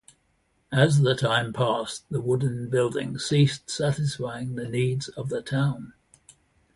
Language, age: English, 80-89